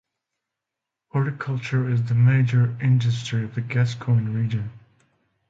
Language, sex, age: English, male, 40-49